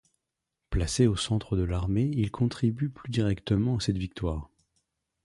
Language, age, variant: French, 30-39, Français de métropole